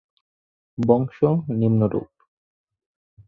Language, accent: Bengali, প্রমিত বাংলা